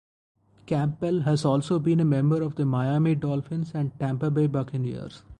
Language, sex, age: English, male, 40-49